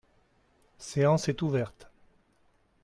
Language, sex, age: French, male, 60-69